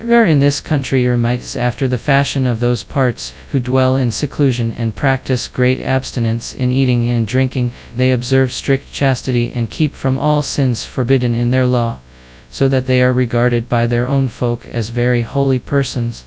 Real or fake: fake